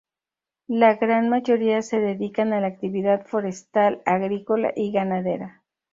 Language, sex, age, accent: Spanish, female, 50-59, México